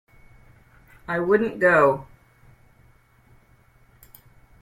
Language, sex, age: English, female, 40-49